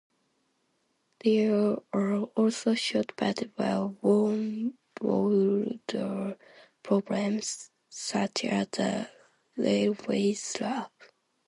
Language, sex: English, female